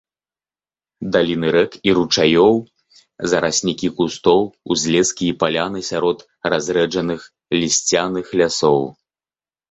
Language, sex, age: Belarusian, male, 30-39